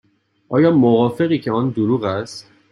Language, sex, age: Persian, male, 19-29